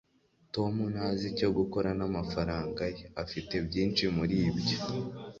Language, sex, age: Kinyarwanda, male, under 19